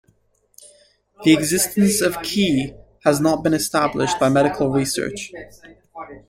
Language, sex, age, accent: English, male, 19-29, United States English